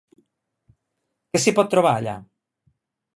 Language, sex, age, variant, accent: Catalan, male, 30-39, Nord-Occidental, nord-occidental